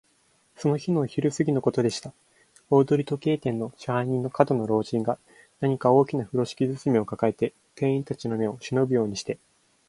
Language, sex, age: Japanese, male, 19-29